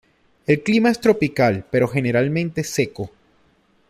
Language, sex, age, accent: Spanish, male, 30-39, Caribe: Cuba, Venezuela, Puerto Rico, República Dominicana, Panamá, Colombia caribeña, México caribeño, Costa del golfo de México